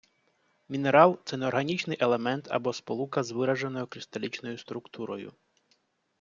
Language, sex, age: Ukrainian, male, 40-49